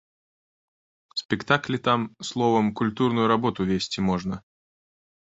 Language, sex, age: Belarusian, male, 30-39